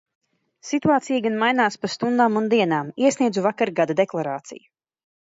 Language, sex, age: Latvian, female, 19-29